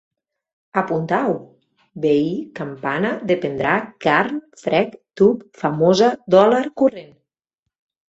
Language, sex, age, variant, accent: Catalan, female, 40-49, Central, Barcelonès